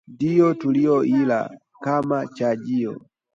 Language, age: Swahili, 19-29